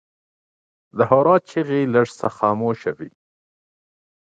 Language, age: Pashto, 30-39